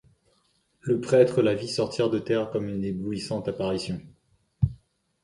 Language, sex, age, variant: French, male, 40-49, Français de métropole